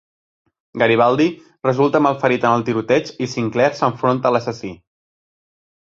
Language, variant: Catalan, Central